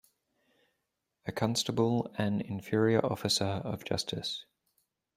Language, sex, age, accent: English, male, 40-49, Australian English